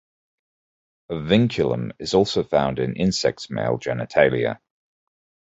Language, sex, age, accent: English, male, 30-39, England English